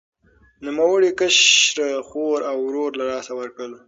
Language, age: Pashto, under 19